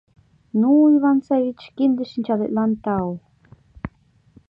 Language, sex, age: Mari, female, 19-29